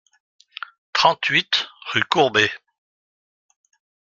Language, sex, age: French, male, 60-69